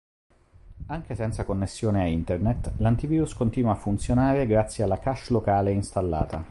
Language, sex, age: Italian, male, 30-39